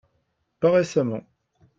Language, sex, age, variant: French, male, 30-39, Français de métropole